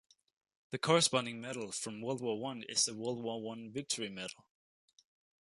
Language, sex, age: English, male, under 19